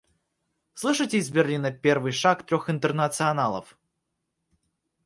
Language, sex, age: Russian, male, under 19